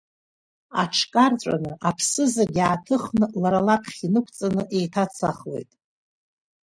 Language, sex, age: Abkhazian, female, 40-49